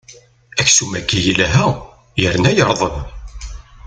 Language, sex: Kabyle, male